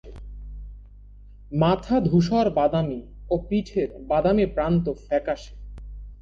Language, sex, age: Bengali, male, under 19